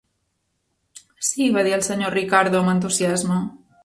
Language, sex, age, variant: Catalan, female, 19-29, Central